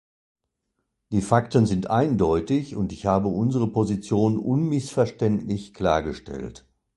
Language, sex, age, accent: German, male, 60-69, Deutschland Deutsch